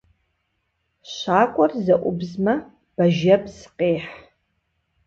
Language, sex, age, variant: Kabardian, female, 40-49, Адыгэбзэ (Къэбэрдей, Кирил, Урысей)